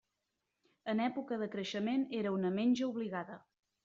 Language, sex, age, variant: Catalan, female, 30-39, Central